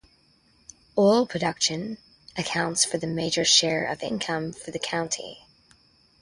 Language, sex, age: English, female, 30-39